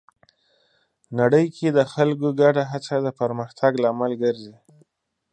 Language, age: Pashto, 19-29